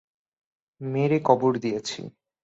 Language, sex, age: Bengali, male, 19-29